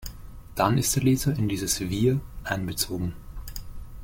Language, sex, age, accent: German, male, 19-29, Österreichisches Deutsch